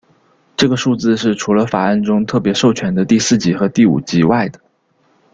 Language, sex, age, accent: Chinese, male, 19-29, 出生地：江西省